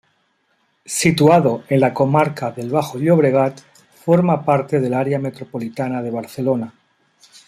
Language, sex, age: Spanish, male, 40-49